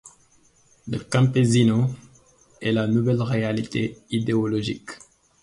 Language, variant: French, Français d'Afrique subsaharienne et des îles africaines